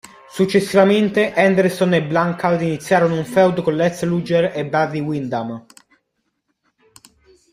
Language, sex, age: Italian, male, under 19